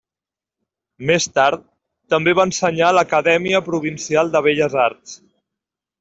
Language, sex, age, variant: Catalan, male, 30-39, Central